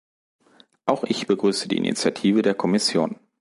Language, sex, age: German, male, 40-49